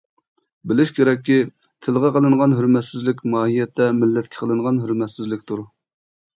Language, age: Uyghur, 19-29